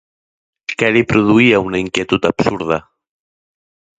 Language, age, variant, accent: Catalan, 30-39, Central, central